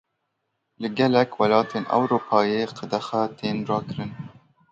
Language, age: Kurdish, 19-29